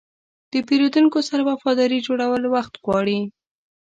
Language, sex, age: Pashto, female, under 19